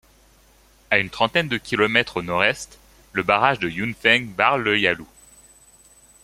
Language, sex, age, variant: French, male, 19-29, Français de métropole